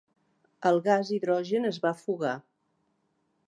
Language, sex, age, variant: Catalan, female, 50-59, Central